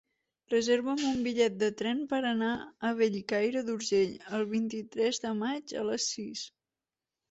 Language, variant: Catalan, Central